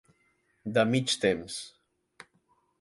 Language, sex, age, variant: Catalan, male, 19-29, Central